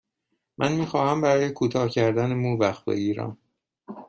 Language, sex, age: Persian, male, 30-39